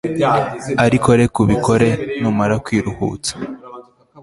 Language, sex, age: Kinyarwanda, male, 19-29